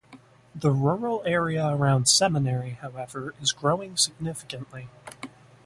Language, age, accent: English, 19-29, United States English